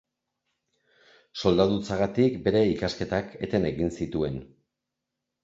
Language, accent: Basque, Erdialdekoa edo Nafarra (Gipuzkoa, Nafarroa)